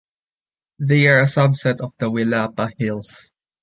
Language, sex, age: English, male, 19-29